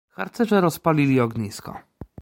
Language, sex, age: Polish, male, 30-39